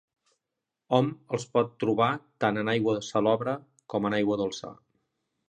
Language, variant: Catalan, Central